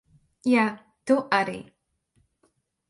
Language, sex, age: Latvian, female, 30-39